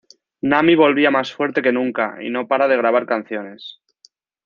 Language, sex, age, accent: Spanish, male, 19-29, España: Norte peninsular (Asturias, Castilla y León, Cantabria, País Vasco, Navarra, Aragón, La Rioja, Guadalajara, Cuenca)